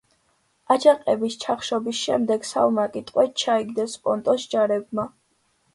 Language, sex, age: Georgian, female, under 19